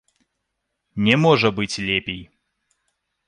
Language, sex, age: Belarusian, male, 30-39